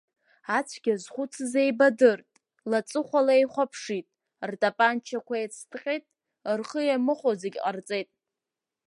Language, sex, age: Abkhazian, female, under 19